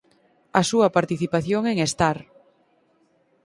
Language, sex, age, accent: Galician, female, 19-29, Oriental (común en zona oriental)